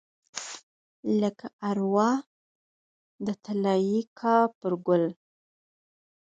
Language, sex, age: Pashto, female, 30-39